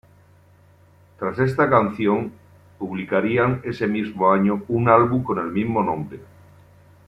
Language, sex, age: Spanish, male, 50-59